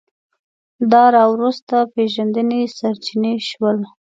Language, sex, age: Pashto, female, 19-29